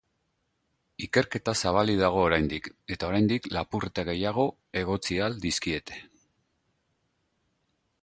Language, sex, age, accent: Basque, male, 40-49, Mendebalekoa (Araba, Bizkaia, Gipuzkoako mendebaleko herri batzuk)